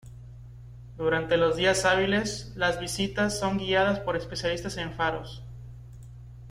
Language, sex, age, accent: Spanish, male, 19-29, México